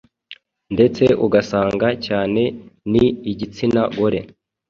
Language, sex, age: Kinyarwanda, male, 30-39